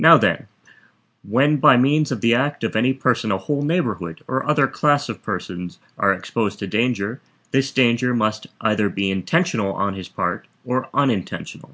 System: none